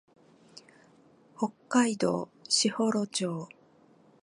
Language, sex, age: Japanese, female, 50-59